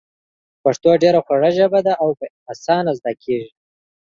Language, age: Pashto, 19-29